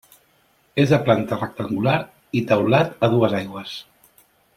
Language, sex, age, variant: Catalan, male, 40-49, Central